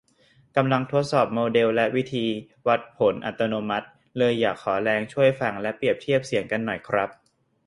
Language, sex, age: Thai, male, 19-29